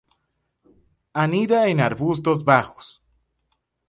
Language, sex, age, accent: Spanish, male, 19-29, Caribe: Cuba, Venezuela, Puerto Rico, República Dominicana, Panamá, Colombia caribeña, México caribeño, Costa del golfo de México